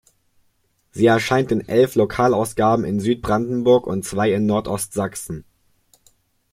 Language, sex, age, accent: German, male, under 19, Deutschland Deutsch